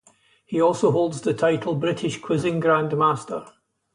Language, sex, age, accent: English, male, 70-79, Scottish English